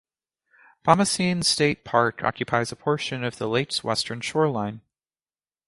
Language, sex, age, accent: English, male, 19-29, United States English